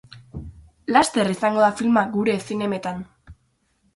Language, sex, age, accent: Basque, female, under 19, Mendebalekoa (Araba, Bizkaia, Gipuzkoako mendebaleko herri batzuk)